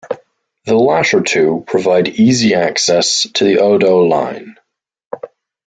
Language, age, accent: English, 19-29, Irish English